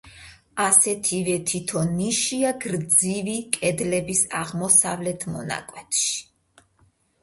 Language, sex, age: Georgian, female, 40-49